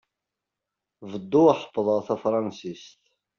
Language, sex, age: Kabyle, male, 30-39